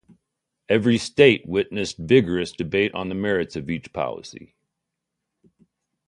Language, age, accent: English, 50-59, United States English